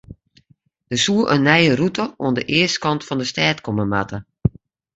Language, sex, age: Western Frisian, female, 50-59